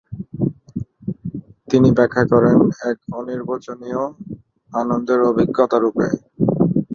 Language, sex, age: Bengali, male, 19-29